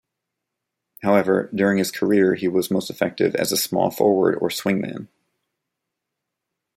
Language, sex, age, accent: English, male, 30-39, United States English